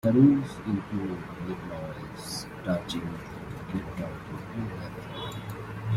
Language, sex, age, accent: English, male, 19-29, United States English